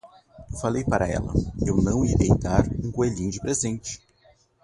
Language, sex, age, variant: Portuguese, male, 30-39, Portuguese (Brasil)